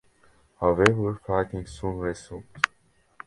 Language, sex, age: English, male, 19-29